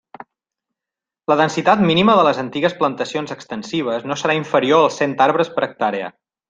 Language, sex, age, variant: Catalan, male, 40-49, Central